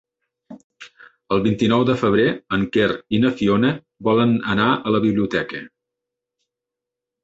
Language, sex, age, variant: Catalan, male, 50-59, Central